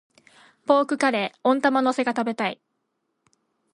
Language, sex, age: Japanese, female, 19-29